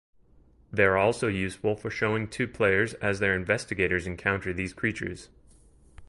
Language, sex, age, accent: English, male, 30-39, United States English